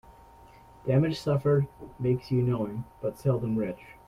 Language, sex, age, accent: English, male, 19-29, United States English